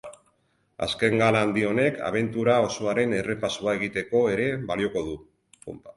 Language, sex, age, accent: Basque, male, 50-59, Mendebalekoa (Araba, Bizkaia, Gipuzkoako mendebaleko herri batzuk)